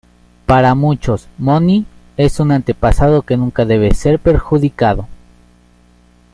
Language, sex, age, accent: Spanish, male, 30-39, México